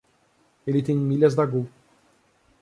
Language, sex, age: Portuguese, male, 19-29